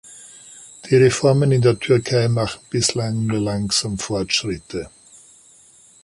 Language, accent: German, Österreichisches Deutsch